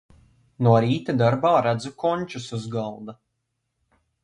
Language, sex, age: Latvian, male, 19-29